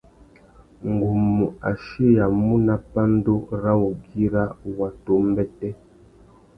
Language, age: Tuki, 40-49